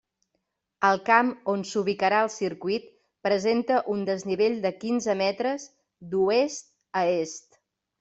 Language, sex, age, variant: Catalan, female, 40-49, Central